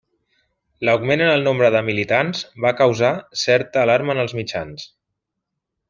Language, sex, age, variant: Catalan, male, 30-39, Central